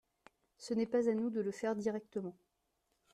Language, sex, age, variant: French, female, 19-29, Français de métropole